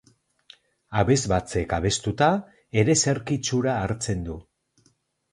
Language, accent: Basque, Erdialdekoa edo Nafarra (Gipuzkoa, Nafarroa)